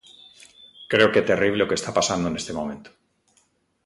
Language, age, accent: Galician, 50-59, Atlántico (seseo e gheada)